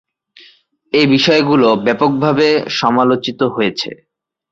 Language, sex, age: Bengali, male, 19-29